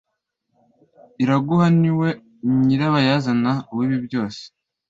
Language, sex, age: Kinyarwanda, male, under 19